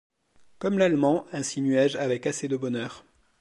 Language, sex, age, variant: French, male, 30-39, Français de métropole